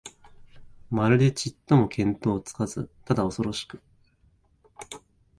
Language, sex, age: Japanese, male, 19-29